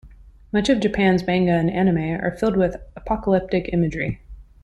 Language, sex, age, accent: English, female, 30-39, United States English